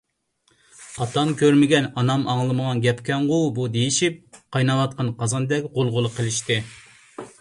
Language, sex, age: Uyghur, male, 30-39